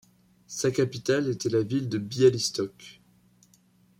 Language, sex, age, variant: French, male, under 19, Français de métropole